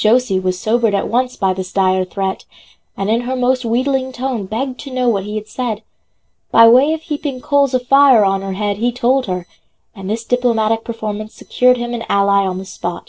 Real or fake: real